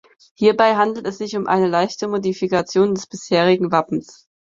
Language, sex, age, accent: German, female, 19-29, Deutschland Deutsch